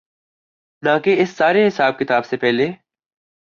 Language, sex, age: Urdu, male, 19-29